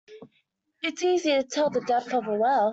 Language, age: English, under 19